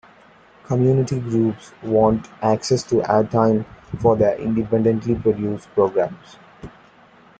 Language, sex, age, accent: English, male, 19-29, India and South Asia (India, Pakistan, Sri Lanka)